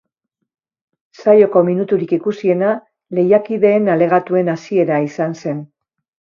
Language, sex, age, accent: Basque, female, 50-59, Mendebalekoa (Araba, Bizkaia, Gipuzkoako mendebaleko herri batzuk)